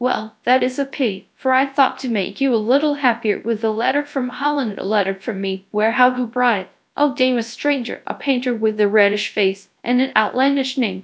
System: TTS, GradTTS